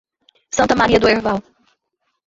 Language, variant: Portuguese, Portuguese (Brasil)